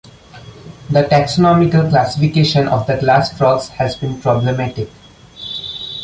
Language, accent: English, India and South Asia (India, Pakistan, Sri Lanka)